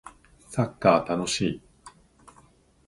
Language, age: Japanese, 40-49